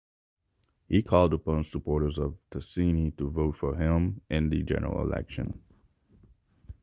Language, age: English, 30-39